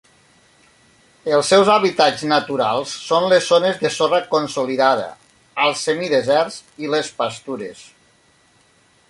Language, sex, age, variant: Catalan, male, 40-49, Nord-Occidental